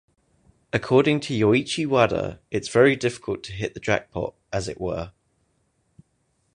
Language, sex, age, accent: English, male, 19-29, England English